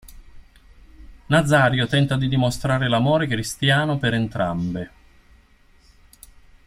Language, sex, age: Italian, male, 50-59